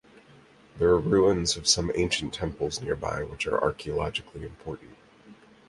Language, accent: English, United States English